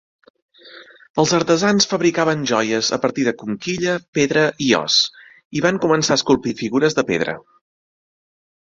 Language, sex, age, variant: Catalan, male, 30-39, Central